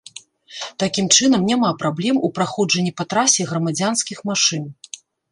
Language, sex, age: Belarusian, female, 40-49